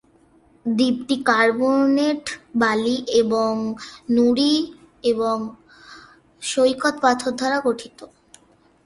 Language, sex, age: Bengali, female, under 19